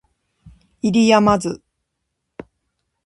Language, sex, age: Japanese, female, 40-49